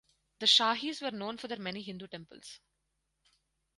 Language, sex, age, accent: English, female, 19-29, India and South Asia (India, Pakistan, Sri Lanka)